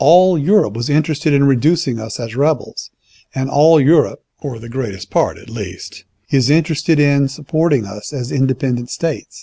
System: none